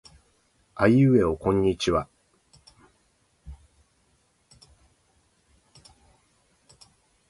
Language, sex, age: Japanese, male, 50-59